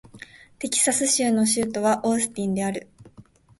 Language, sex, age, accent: Japanese, female, 19-29, 標準語